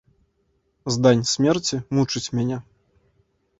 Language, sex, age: Belarusian, male, 19-29